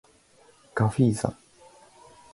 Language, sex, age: Japanese, male, under 19